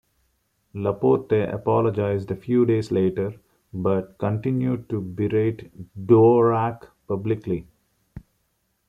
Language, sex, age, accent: English, male, 19-29, India and South Asia (India, Pakistan, Sri Lanka)